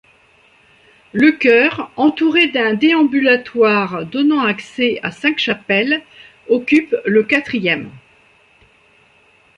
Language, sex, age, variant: French, female, 60-69, Français de métropole